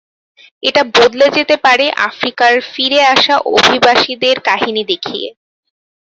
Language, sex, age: Bengali, female, 19-29